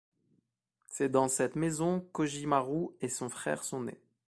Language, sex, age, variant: French, male, 30-39, Français de métropole